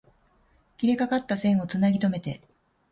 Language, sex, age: Japanese, female, 40-49